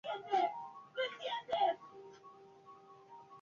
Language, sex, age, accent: Spanish, female, 19-29, México